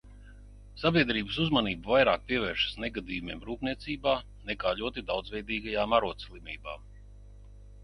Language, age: Latvian, 60-69